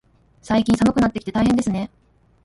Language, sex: Japanese, female